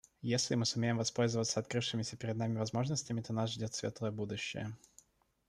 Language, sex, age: Russian, male, 30-39